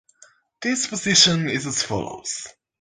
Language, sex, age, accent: English, male, under 19, England English